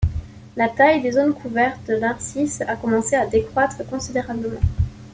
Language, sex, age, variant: French, female, 19-29, Français de métropole